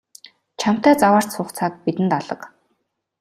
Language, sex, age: Mongolian, female, 19-29